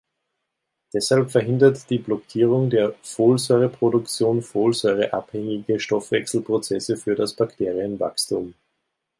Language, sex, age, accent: German, male, 30-39, Österreichisches Deutsch